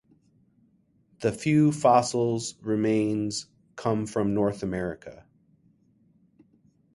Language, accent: English, United States English; Midwestern